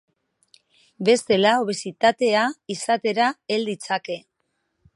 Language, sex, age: Basque, female, 40-49